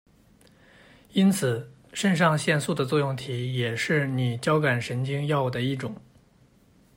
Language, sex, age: Chinese, male, 19-29